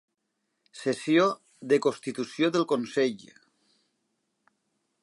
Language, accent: Catalan, valencià